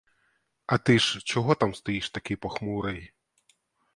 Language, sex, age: Ukrainian, male, 30-39